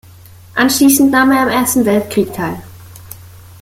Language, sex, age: German, female, under 19